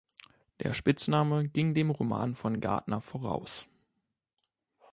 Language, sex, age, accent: German, male, 19-29, Deutschland Deutsch